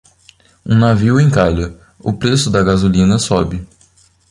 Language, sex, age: Portuguese, male, 19-29